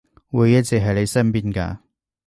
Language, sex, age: Cantonese, male, 30-39